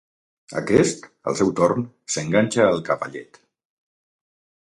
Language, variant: Catalan, Valencià meridional